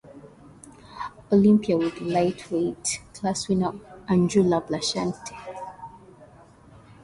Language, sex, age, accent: English, female, 19-29, United States English